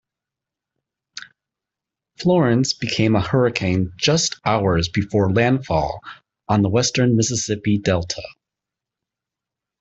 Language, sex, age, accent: English, male, 30-39, United States English